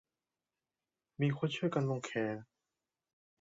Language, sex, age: Thai, male, 19-29